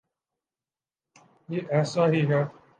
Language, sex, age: Urdu, male, 19-29